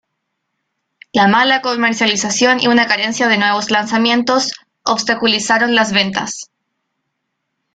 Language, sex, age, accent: Spanish, female, 19-29, Chileno: Chile, Cuyo